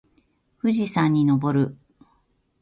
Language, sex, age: Japanese, female, 50-59